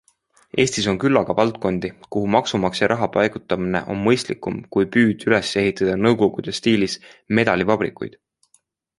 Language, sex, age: Estonian, male, 19-29